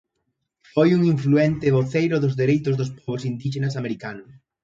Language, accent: Galician, Central (gheada)